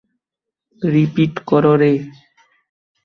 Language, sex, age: Bengali, male, 19-29